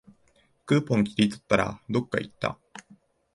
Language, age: Japanese, 19-29